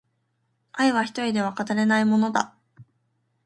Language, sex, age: Japanese, female, 19-29